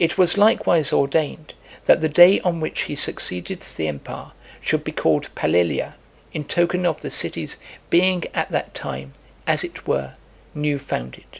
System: none